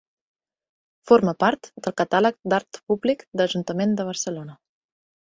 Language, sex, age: Catalan, female, 19-29